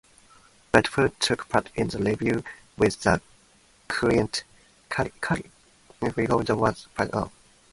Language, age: English, 19-29